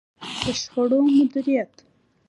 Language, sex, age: Pashto, female, 19-29